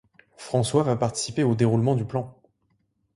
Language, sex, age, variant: French, male, 19-29, Français de métropole